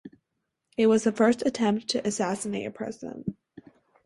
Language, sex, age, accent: English, female, under 19, United States English